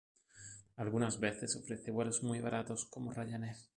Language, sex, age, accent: Spanish, male, 40-49, España: Sur peninsular (Andalucia, Extremadura, Murcia)